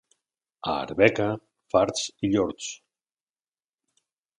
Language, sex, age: Catalan, male, 50-59